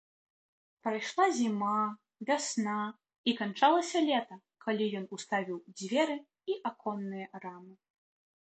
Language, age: Belarusian, 19-29